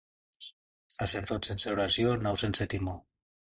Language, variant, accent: Catalan, Nord-Occidental, nord-occidental